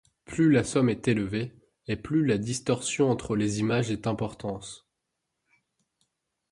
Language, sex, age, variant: French, male, under 19, Français de métropole